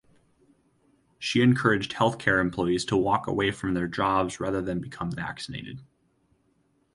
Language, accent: English, United States English